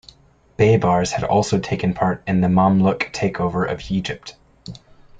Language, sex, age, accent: English, male, 19-29, United States English